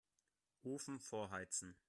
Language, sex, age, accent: German, male, 19-29, Deutschland Deutsch